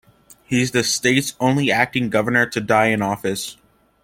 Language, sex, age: English, male, under 19